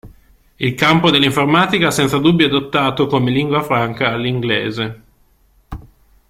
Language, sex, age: Italian, male, 30-39